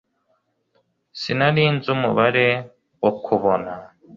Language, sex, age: Kinyarwanda, male, 19-29